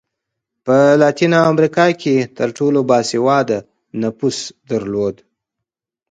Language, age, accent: Pashto, 19-29, کندهارۍ لهجه